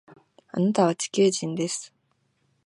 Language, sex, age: Japanese, female, 19-29